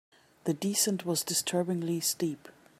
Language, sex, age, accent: English, female, 40-49, England English